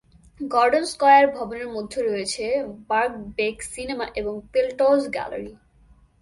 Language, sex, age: Bengali, female, 19-29